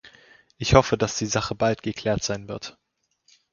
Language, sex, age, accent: German, male, under 19, Deutschland Deutsch